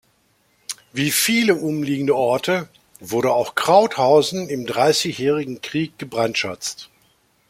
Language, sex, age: German, male, 60-69